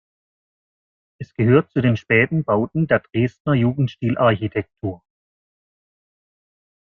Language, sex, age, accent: German, male, 40-49, Deutschland Deutsch